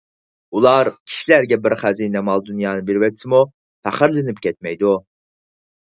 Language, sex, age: Uyghur, male, 19-29